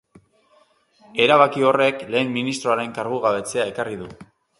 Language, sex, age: Basque, male, 40-49